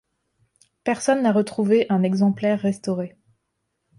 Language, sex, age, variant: French, female, 19-29, Français de métropole